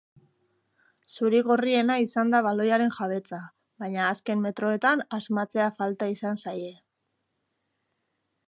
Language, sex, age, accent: Basque, female, 40-49, Mendebalekoa (Araba, Bizkaia, Gipuzkoako mendebaleko herri batzuk)